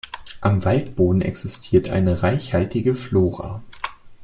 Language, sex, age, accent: German, male, 19-29, Deutschland Deutsch